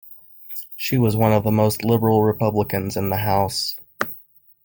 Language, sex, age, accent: English, male, 30-39, United States English